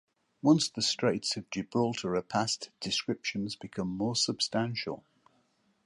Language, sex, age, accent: English, male, 70-79, England English